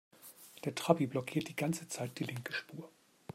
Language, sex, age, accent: German, male, 50-59, Deutschland Deutsch